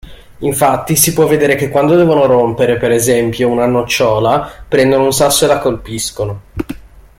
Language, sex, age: Italian, male, 19-29